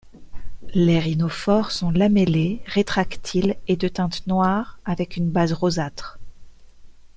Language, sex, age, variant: French, female, 40-49, Français de métropole